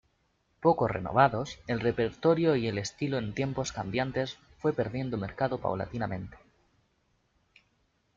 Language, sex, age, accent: Spanish, male, 19-29, España: Sur peninsular (Andalucia, Extremadura, Murcia)